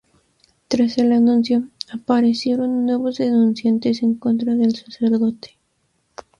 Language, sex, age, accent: Spanish, female, under 19, México